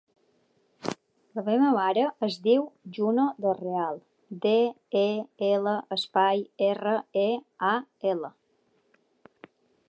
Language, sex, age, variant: Catalan, female, 40-49, Balear